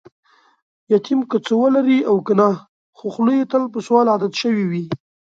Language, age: Pashto, 19-29